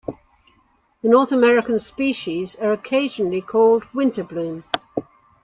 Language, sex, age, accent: English, female, 70-79, England English